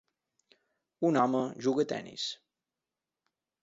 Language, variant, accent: Catalan, Balear, balear